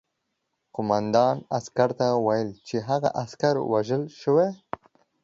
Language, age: Pashto, 19-29